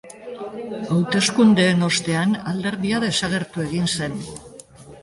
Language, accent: Basque, Mendebalekoa (Araba, Bizkaia, Gipuzkoako mendebaleko herri batzuk)